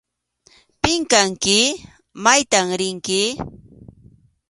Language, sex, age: Arequipa-La Unión Quechua, female, 30-39